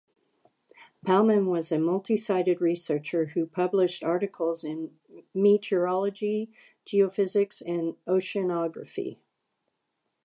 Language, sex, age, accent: English, female, 50-59, United States English